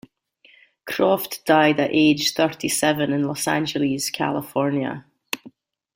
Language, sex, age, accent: English, female, 40-49, Scottish English